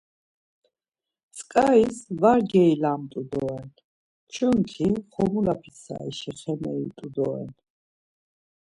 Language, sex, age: Laz, female, 50-59